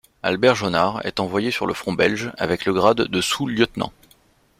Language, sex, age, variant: French, male, 30-39, Français de métropole